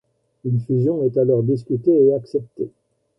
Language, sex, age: French, male, 70-79